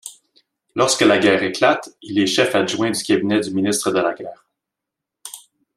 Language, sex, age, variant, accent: French, male, 40-49, Français d'Amérique du Nord, Français du Canada